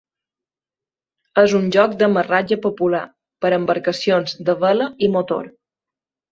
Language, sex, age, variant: Catalan, female, 30-39, Balear